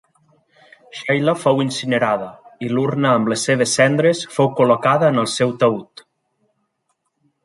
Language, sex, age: Catalan, male, 40-49